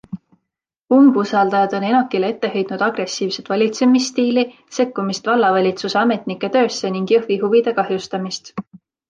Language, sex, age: Estonian, female, 19-29